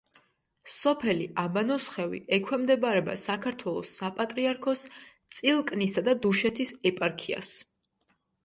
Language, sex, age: Georgian, female, 19-29